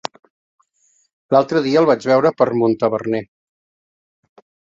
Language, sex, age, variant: Catalan, male, 40-49, Central